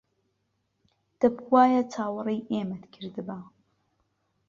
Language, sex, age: Central Kurdish, female, 19-29